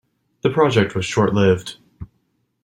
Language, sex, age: English, male, 19-29